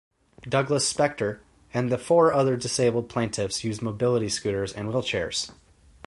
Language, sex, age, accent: English, male, 19-29, United States English